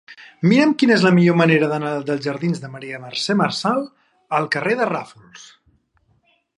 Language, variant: Catalan, Central